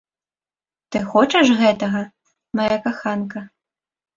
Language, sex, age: Belarusian, female, 19-29